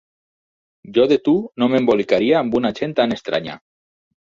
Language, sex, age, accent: Catalan, male, 40-49, valencià